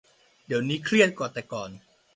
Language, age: Thai, under 19